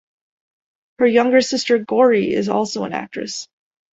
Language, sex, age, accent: English, female, 19-29, United States English